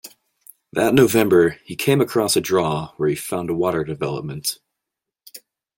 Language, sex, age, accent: English, male, 30-39, United States English